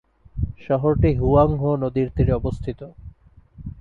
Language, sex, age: Bengali, male, 19-29